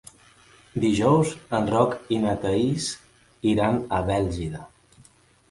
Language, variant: Catalan, Central